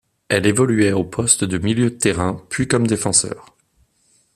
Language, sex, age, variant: French, male, 30-39, Français de métropole